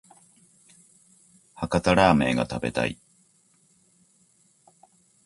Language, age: Japanese, 40-49